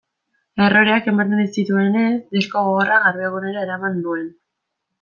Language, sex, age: Basque, female, 19-29